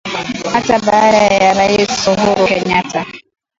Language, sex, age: Swahili, female, 19-29